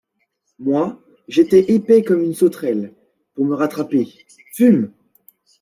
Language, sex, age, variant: French, male, 19-29, Français de métropole